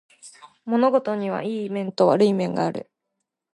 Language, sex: Japanese, female